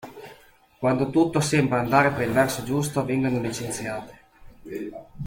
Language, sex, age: Italian, male, 30-39